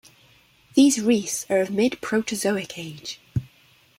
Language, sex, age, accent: English, female, 19-29, England English